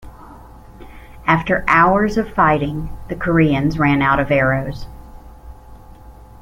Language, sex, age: English, female, 40-49